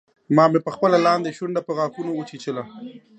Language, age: Pashto, 40-49